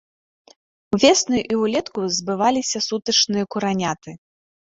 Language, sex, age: Belarusian, female, 30-39